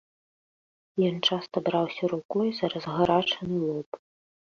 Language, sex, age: Belarusian, female, 40-49